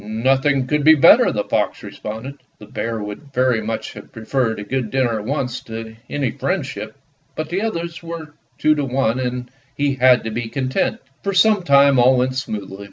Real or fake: real